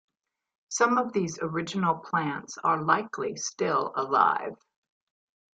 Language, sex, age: English, female, 70-79